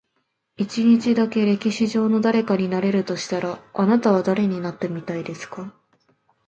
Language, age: Japanese, 19-29